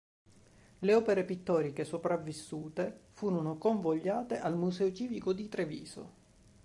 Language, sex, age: Italian, male, 30-39